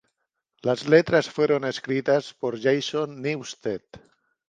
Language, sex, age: Spanish, male, 50-59